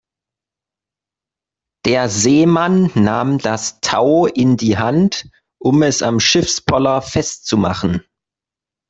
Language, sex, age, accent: German, male, 19-29, Deutschland Deutsch